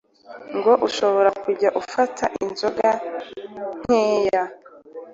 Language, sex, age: Kinyarwanda, female, 19-29